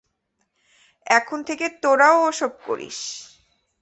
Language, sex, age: Bengali, female, 19-29